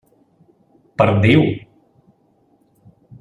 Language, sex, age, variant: Catalan, male, 50-59, Central